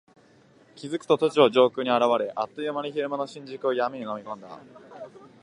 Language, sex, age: Japanese, male, 19-29